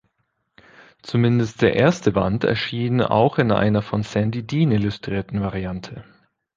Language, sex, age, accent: German, male, 30-39, Deutschland Deutsch